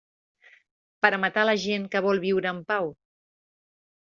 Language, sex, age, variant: Catalan, female, 40-49, Central